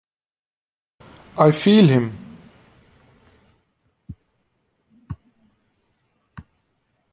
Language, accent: English, India and South Asia (India, Pakistan, Sri Lanka)